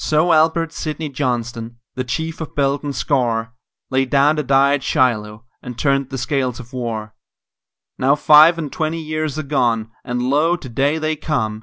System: none